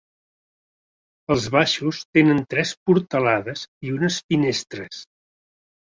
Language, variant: Catalan, Central